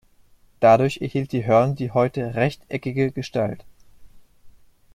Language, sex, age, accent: German, male, 19-29, Deutschland Deutsch